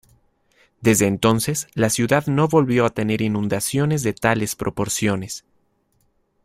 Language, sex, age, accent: Spanish, male, 30-39, México